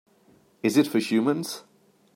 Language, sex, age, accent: English, male, 30-39, England English